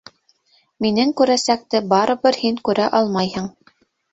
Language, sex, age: Bashkir, female, 30-39